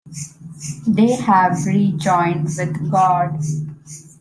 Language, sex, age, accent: English, female, 19-29, India and South Asia (India, Pakistan, Sri Lanka)